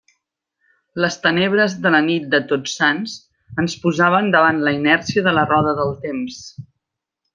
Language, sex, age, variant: Catalan, female, 50-59, Central